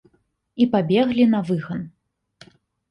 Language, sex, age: Belarusian, female, 30-39